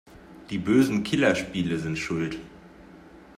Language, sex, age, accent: German, male, 19-29, Deutschland Deutsch